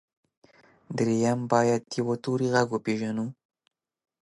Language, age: Pashto, 19-29